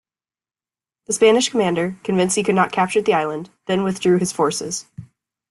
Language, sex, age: English, female, under 19